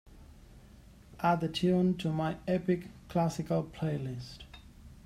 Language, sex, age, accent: English, male, 30-39, United States English